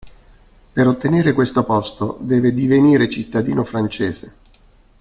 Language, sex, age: Italian, male, 60-69